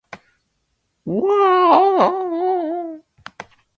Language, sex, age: Japanese, male, 19-29